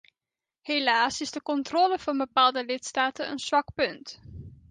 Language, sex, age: Dutch, female, 19-29